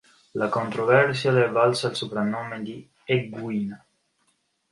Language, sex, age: Italian, male, 19-29